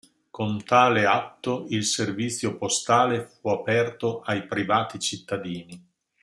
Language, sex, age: Italian, male, 60-69